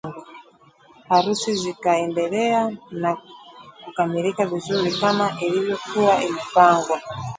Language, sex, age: Swahili, female, 40-49